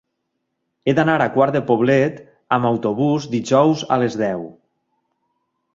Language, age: Catalan, 40-49